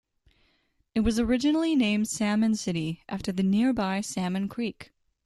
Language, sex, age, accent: English, female, 19-29, United States English